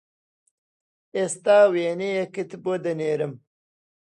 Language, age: Central Kurdish, 30-39